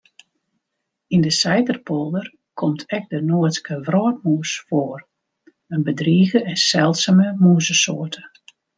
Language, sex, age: Western Frisian, female, 60-69